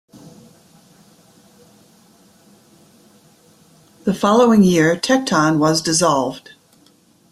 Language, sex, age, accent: English, female, 60-69, United States English